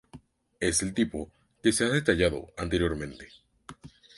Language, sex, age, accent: Spanish, male, 19-29, México